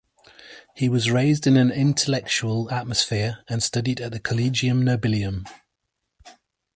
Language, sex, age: English, male, 30-39